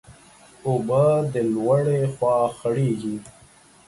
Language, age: Pashto, 30-39